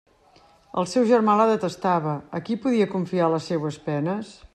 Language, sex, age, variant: Catalan, female, 50-59, Central